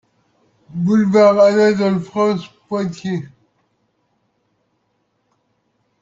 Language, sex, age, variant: French, male, 30-39, Français de métropole